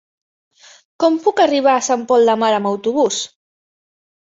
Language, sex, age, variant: Catalan, female, 19-29, Central